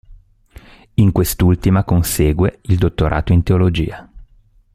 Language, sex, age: Italian, male, 40-49